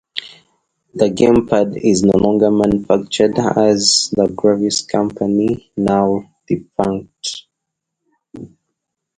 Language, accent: English, Ugandan english